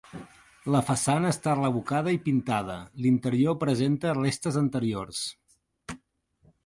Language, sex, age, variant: Catalan, male, 40-49, Central